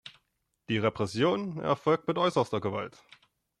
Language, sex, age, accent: German, male, 30-39, Deutschland Deutsch